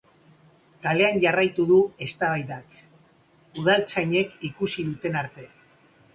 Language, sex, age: Basque, male, 50-59